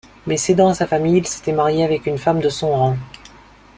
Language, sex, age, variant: French, male, 30-39, Français de métropole